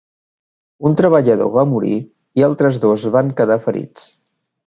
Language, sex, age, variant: Catalan, male, 40-49, Central